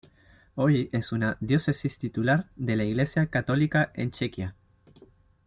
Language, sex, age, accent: Spanish, male, 19-29, Chileno: Chile, Cuyo